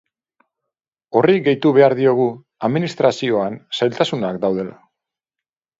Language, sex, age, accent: Basque, male, 40-49, Mendebalekoa (Araba, Bizkaia, Gipuzkoako mendebaleko herri batzuk)